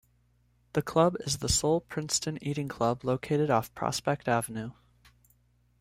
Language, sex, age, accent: English, male, 19-29, United States English